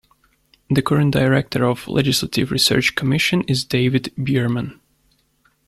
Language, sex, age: English, male, 19-29